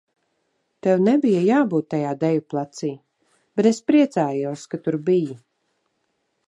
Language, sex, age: Latvian, female, 40-49